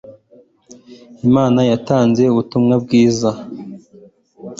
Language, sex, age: Kinyarwanda, male, 19-29